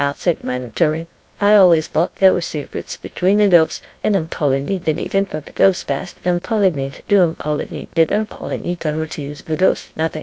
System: TTS, GlowTTS